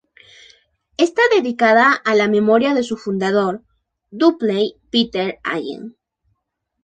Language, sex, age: Spanish, female, 19-29